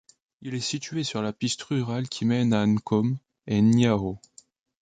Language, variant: French, Français de métropole